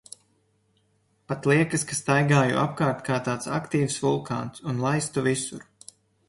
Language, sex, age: Latvian, male, 19-29